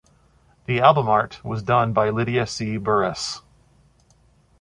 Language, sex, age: English, male, 40-49